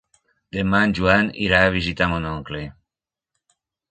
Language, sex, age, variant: Catalan, male, 60-69, Nord-Occidental